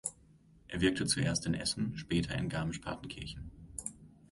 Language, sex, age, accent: German, male, 19-29, Deutschland Deutsch